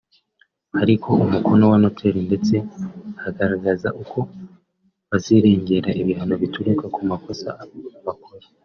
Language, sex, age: Kinyarwanda, male, 19-29